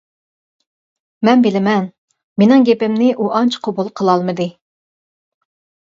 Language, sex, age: Uyghur, female, 40-49